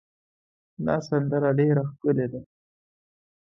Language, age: Pashto, 19-29